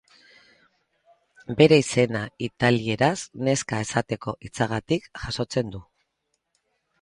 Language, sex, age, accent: Basque, female, 50-59, Mendebalekoa (Araba, Bizkaia, Gipuzkoako mendebaleko herri batzuk)